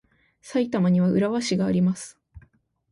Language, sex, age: Japanese, female, 19-29